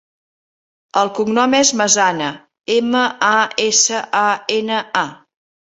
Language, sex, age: Catalan, female, 60-69